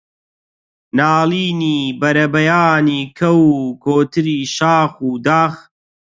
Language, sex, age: Central Kurdish, male, 30-39